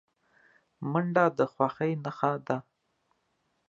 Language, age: Pashto, 30-39